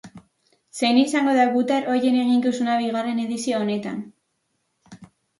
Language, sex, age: Basque, female, under 19